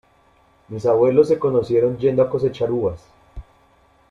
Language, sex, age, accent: Spanish, male, 19-29, Andino-Pacífico: Colombia, Perú, Ecuador, oeste de Bolivia y Venezuela andina